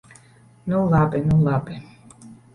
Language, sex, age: Latvian, female, 50-59